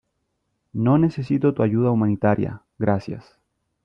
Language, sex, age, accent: Spanish, male, 30-39, Chileno: Chile, Cuyo